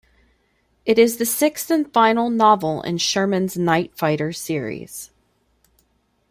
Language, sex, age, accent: English, female, 30-39, United States English